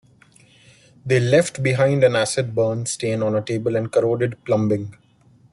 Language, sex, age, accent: English, male, 30-39, India and South Asia (India, Pakistan, Sri Lanka)